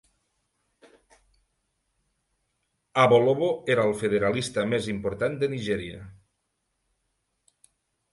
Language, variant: Catalan, Central